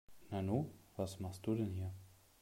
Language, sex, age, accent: German, male, 30-39, Deutschland Deutsch